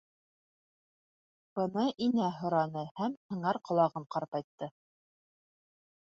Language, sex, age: Bashkir, female, 30-39